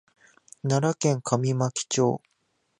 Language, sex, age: Japanese, male, 19-29